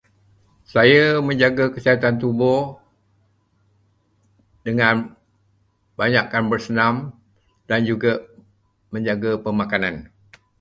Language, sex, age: Malay, male, 70-79